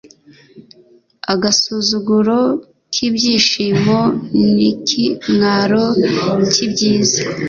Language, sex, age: Kinyarwanda, female, 19-29